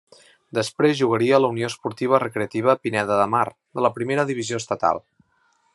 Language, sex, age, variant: Catalan, male, 40-49, Central